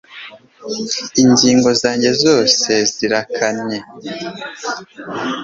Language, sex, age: Kinyarwanda, male, 19-29